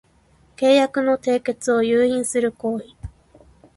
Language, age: Japanese, 19-29